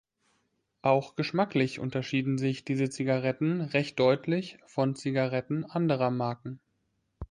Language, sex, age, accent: German, male, 19-29, Deutschland Deutsch